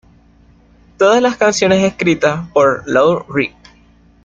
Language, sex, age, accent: Spanish, male, 19-29, Caribe: Cuba, Venezuela, Puerto Rico, República Dominicana, Panamá, Colombia caribeña, México caribeño, Costa del golfo de México